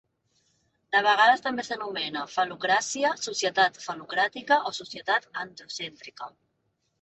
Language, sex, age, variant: Catalan, female, 19-29, Central